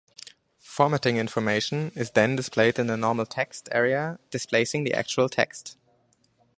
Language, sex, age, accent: English, male, 19-29, German English